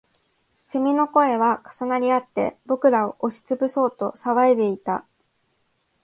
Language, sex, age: Japanese, female, 19-29